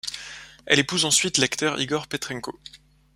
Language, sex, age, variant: French, male, 30-39, Français de métropole